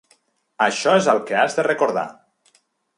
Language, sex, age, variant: Catalan, male, 30-39, Nord-Occidental